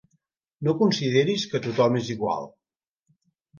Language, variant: Catalan, Central